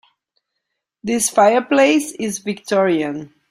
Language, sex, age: English, female, 40-49